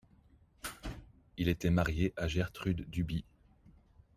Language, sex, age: French, male, 30-39